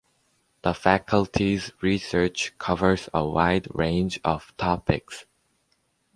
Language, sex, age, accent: English, male, under 19, United States English